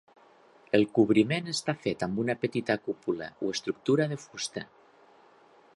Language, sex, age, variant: Catalan, male, 40-49, Nord-Occidental